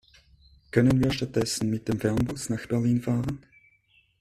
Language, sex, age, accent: German, male, 30-39, Schweizerdeutsch